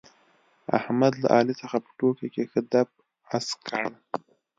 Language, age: Pashto, 19-29